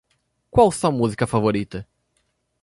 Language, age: Portuguese, 19-29